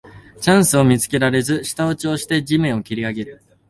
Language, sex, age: Japanese, male, 19-29